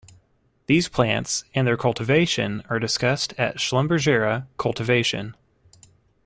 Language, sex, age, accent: English, male, 19-29, United States English